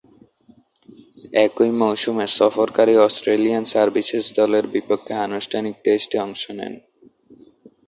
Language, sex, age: Bengali, male, under 19